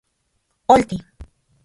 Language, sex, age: Central Puebla Nahuatl, female, 40-49